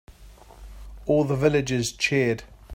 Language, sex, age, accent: English, male, 50-59, England English